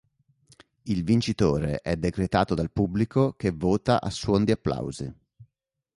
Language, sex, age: Italian, male, 30-39